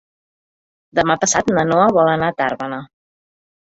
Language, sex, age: Catalan, female, 40-49